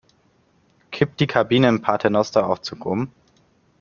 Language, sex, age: German, male, under 19